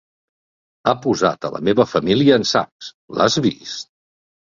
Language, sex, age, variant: Catalan, male, 50-59, Nord-Occidental